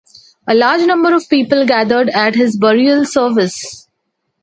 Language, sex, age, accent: English, female, 40-49, India and South Asia (India, Pakistan, Sri Lanka)